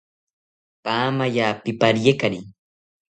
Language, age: South Ucayali Ashéninka, under 19